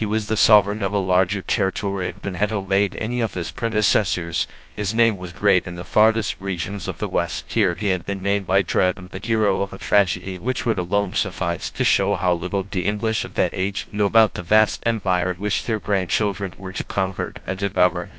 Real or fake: fake